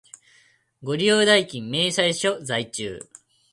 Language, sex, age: Japanese, male, 19-29